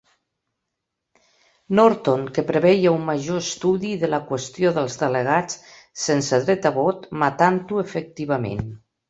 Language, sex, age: Catalan, female, 60-69